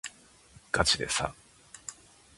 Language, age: Japanese, 19-29